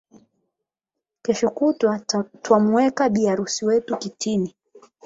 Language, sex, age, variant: Swahili, female, 19-29, Kiswahili cha Bara ya Tanzania